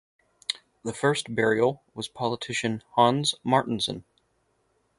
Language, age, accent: English, 30-39, United States English